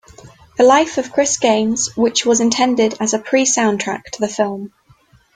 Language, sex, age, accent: English, female, 19-29, England English